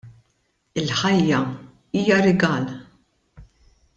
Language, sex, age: Maltese, female, 50-59